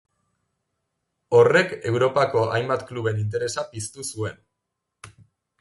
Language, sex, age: Basque, male, 19-29